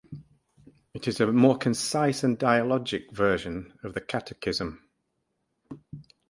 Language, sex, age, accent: English, male, 60-69, England English